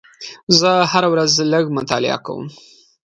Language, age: Pashto, 19-29